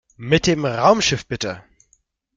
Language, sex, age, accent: German, male, 19-29, Deutschland Deutsch